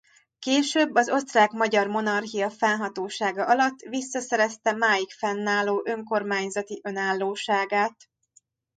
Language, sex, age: Hungarian, female, 30-39